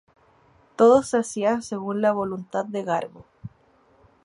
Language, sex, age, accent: Spanish, female, 19-29, Chileno: Chile, Cuyo